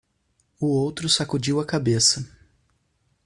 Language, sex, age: Portuguese, male, 30-39